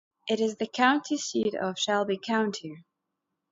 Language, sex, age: English, female, 30-39